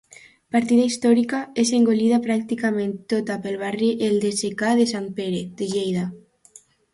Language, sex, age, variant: Catalan, female, under 19, Alacantí